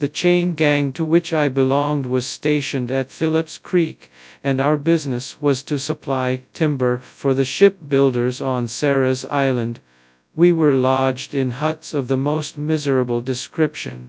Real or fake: fake